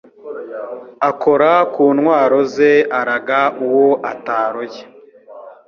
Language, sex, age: Kinyarwanda, male, 19-29